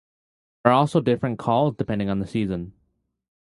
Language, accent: English, United States English